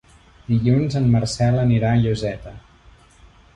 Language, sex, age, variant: Catalan, male, 40-49, Central